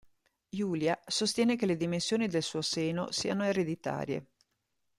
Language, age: Italian, 50-59